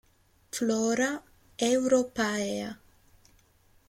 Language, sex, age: Italian, female, 19-29